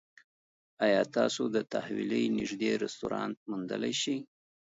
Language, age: Pashto, 40-49